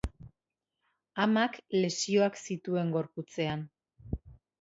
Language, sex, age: Basque, female, 30-39